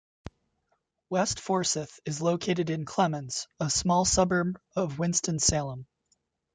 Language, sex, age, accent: English, male, 30-39, United States English